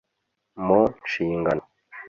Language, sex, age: Kinyarwanda, male, 30-39